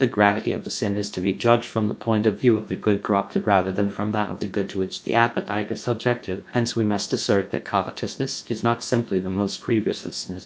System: TTS, GlowTTS